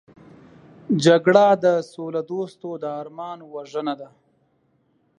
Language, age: Pashto, 30-39